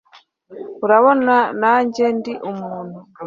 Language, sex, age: Kinyarwanda, female, 19-29